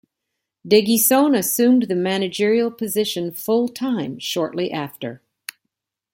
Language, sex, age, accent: English, female, 60-69, United States English